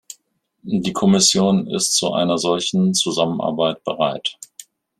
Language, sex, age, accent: German, male, 50-59, Deutschland Deutsch